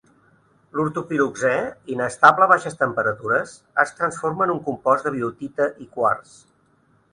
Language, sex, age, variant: Catalan, male, 50-59, Central